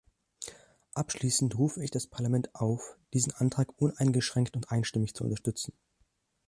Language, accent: German, Deutschland Deutsch